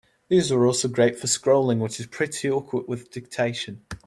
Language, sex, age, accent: English, male, 19-29, England English